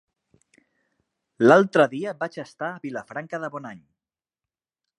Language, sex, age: Catalan, male, 30-39